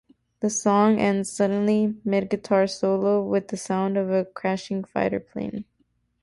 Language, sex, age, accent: English, female, 19-29, United States English